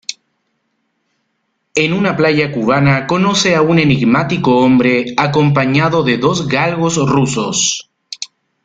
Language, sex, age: Spanish, male, 30-39